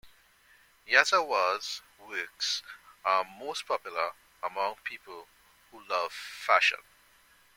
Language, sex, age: English, male, 40-49